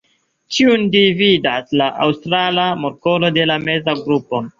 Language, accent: Esperanto, Internacia